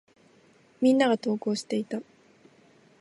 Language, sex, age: Japanese, female, 19-29